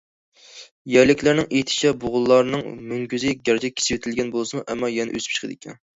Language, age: Uyghur, 19-29